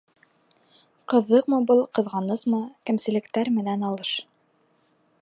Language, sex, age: Bashkir, female, 19-29